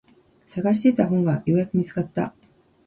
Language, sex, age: Japanese, female, 60-69